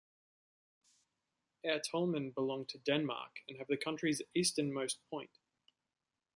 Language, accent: English, Australian English